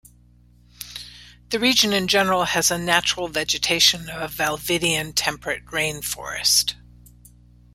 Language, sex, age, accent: English, female, 60-69, United States English